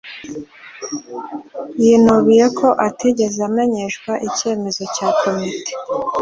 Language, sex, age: Kinyarwanda, female, 19-29